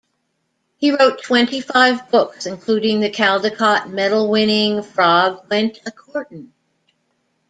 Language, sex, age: English, female, 60-69